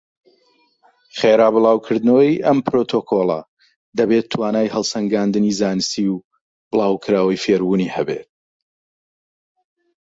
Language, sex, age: Central Kurdish, male, 40-49